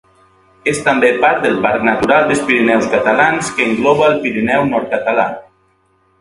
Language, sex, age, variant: Catalan, male, 40-49, Valencià meridional